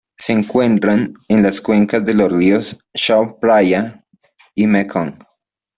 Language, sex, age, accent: Spanish, male, 19-29, Andino-Pacífico: Colombia, Perú, Ecuador, oeste de Bolivia y Venezuela andina